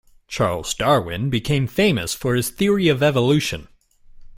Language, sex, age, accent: English, male, 19-29, United States English